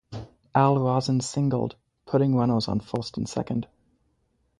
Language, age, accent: English, 19-29, Canadian English